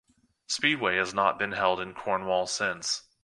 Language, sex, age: English, male, 30-39